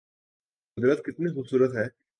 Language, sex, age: Urdu, male, 19-29